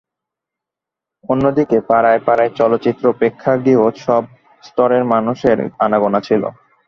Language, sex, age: Bengali, male, under 19